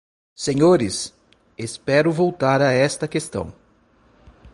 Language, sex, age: Portuguese, male, 40-49